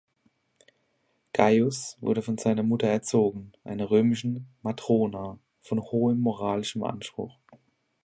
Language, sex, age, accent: German, male, 30-39, Deutschland Deutsch